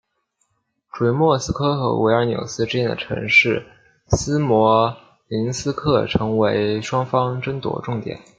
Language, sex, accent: Chinese, male, 出生地：湖北省